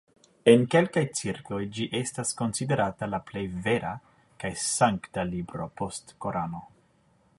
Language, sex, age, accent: Esperanto, male, 19-29, Internacia